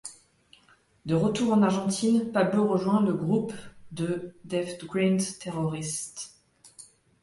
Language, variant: French, Français de métropole